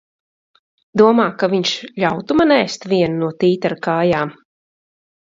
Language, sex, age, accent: Latvian, female, 30-39, Vidus dialekts